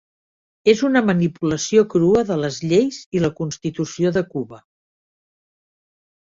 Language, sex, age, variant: Catalan, female, 60-69, Central